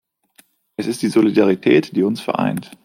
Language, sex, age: German, male, 19-29